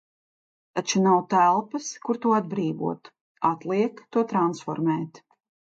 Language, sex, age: Latvian, female, 30-39